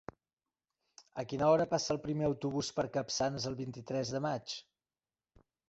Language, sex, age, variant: Catalan, male, 40-49, Central